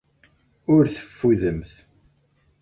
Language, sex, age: Kabyle, male, 30-39